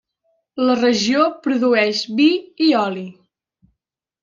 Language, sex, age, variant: Catalan, female, under 19, Central